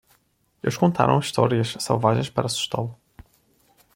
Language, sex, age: Portuguese, male, 19-29